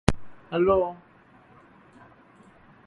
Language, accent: English, United States English